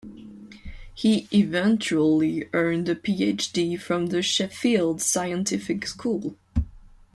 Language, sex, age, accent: English, female, 19-29, United States English